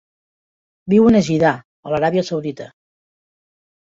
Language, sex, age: Catalan, female, 50-59